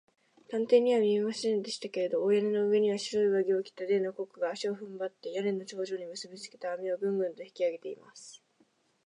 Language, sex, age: Japanese, female, 19-29